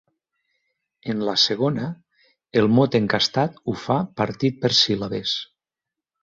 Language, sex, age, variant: Catalan, male, 50-59, Nord-Occidental